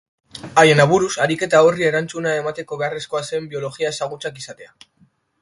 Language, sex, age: Basque, male, under 19